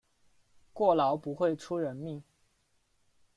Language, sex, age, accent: Chinese, male, 19-29, 出生地：四川省